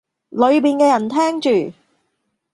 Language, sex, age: Cantonese, female, 40-49